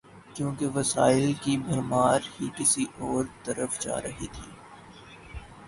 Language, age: Urdu, 19-29